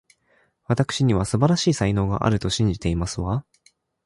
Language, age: Japanese, 19-29